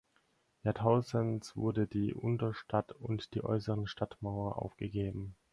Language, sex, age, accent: German, male, 19-29, Deutschland Deutsch